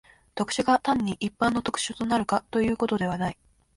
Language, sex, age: Japanese, female, 19-29